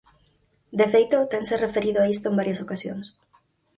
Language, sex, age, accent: Galician, female, 19-29, Normativo (estándar)